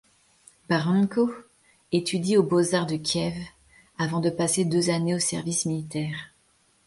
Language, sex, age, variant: French, female, 30-39, Français de métropole